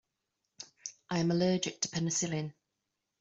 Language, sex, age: English, female, 30-39